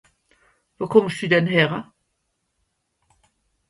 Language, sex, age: Swiss German, female, 60-69